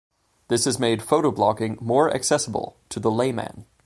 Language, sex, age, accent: English, male, 30-39, United States English